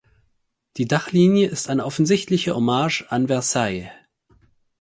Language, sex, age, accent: German, male, 30-39, Deutschland Deutsch